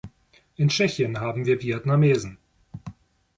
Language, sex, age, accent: German, male, 30-39, Deutschland Deutsch